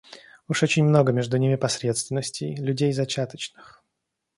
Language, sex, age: Russian, male, 19-29